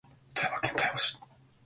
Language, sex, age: Japanese, male, 19-29